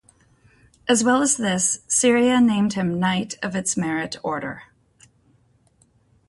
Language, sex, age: English, female, 50-59